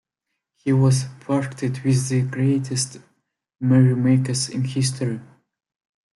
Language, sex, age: English, male, 19-29